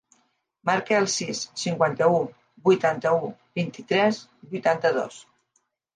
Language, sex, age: Catalan, female, 50-59